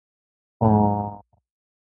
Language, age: Japanese, 19-29